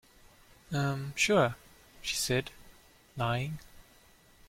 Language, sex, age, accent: English, male, 19-29, Southern African (South Africa, Zimbabwe, Namibia)